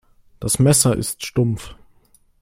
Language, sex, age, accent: German, male, 19-29, Deutschland Deutsch